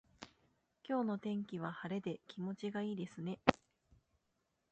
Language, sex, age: Japanese, female, 30-39